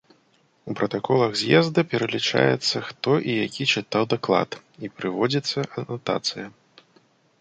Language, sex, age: Belarusian, male, 30-39